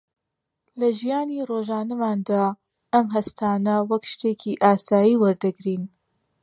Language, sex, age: Central Kurdish, female, 30-39